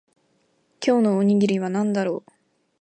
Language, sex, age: Japanese, female, 19-29